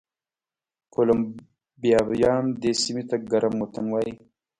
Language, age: Pashto, 19-29